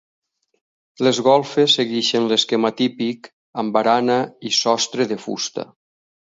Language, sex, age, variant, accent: Catalan, male, 60-69, Valencià central, valencià